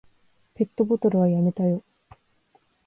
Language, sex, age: Japanese, female, 19-29